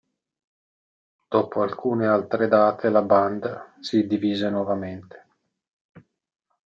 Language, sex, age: Italian, male, 50-59